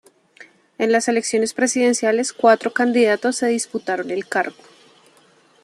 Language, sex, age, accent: Spanish, female, 30-39, Caribe: Cuba, Venezuela, Puerto Rico, República Dominicana, Panamá, Colombia caribeña, México caribeño, Costa del golfo de México